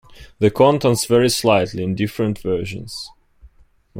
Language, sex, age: English, male, 19-29